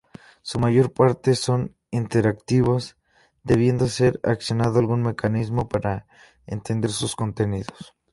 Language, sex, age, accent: Spanish, male, 19-29, México